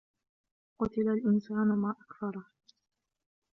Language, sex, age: Arabic, female, 19-29